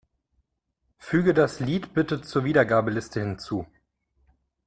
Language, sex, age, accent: German, male, 30-39, Deutschland Deutsch